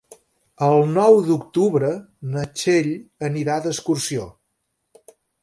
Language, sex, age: Catalan, male, 70-79